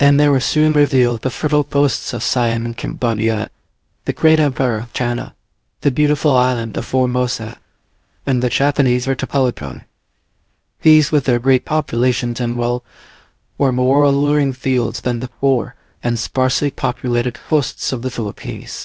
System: TTS, VITS